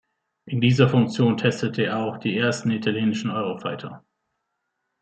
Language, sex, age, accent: German, male, 30-39, Deutschland Deutsch